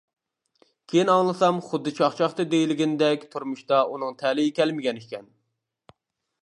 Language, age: Uyghur, 30-39